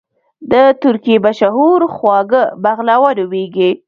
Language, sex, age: Pashto, female, 19-29